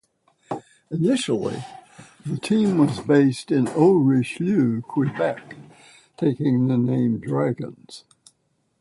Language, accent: English, United States English